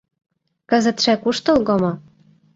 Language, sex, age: Mari, female, 19-29